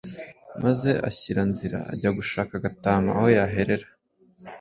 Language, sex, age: Kinyarwanda, male, 19-29